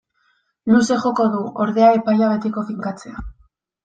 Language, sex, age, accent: Basque, female, 19-29, Mendebalekoa (Araba, Bizkaia, Gipuzkoako mendebaleko herri batzuk)